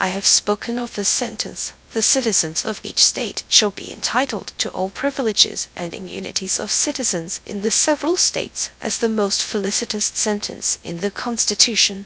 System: TTS, GradTTS